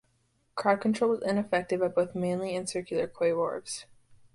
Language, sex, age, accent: English, female, under 19, United States English